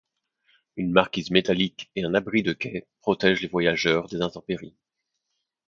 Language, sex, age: French, male, 30-39